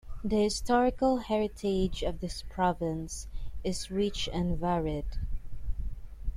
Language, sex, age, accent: English, female, 30-39, Filipino